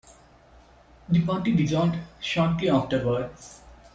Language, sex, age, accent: English, male, 19-29, India and South Asia (India, Pakistan, Sri Lanka)